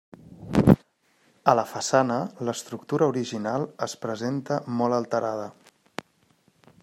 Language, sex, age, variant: Catalan, male, 30-39, Central